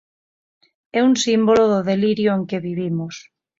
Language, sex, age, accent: Galician, female, 30-39, Normativo (estándar)